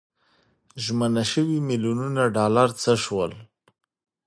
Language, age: Pashto, 30-39